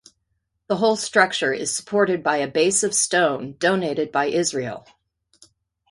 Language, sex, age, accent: English, female, 50-59, United States English